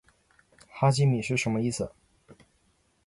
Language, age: Chinese, 30-39